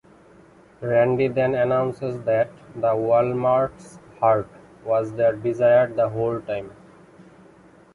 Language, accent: English, India and South Asia (India, Pakistan, Sri Lanka)